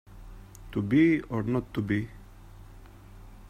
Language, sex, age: English, male, 30-39